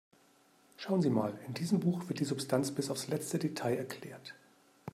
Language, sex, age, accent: German, male, 50-59, Deutschland Deutsch